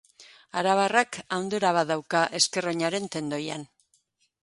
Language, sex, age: Basque, female, 60-69